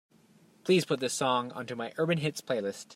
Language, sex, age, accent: English, male, 30-39, Canadian English